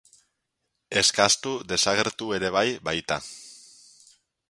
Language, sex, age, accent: Basque, male, 19-29, Mendebalekoa (Araba, Bizkaia, Gipuzkoako mendebaleko herri batzuk)